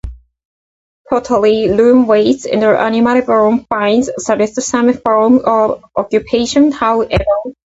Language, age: English, 40-49